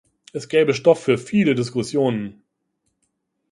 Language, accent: German, Deutschland Deutsch